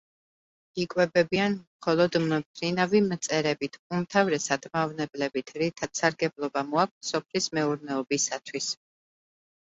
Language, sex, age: Georgian, female, 30-39